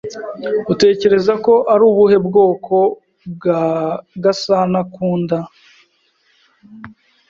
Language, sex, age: Kinyarwanda, female, 19-29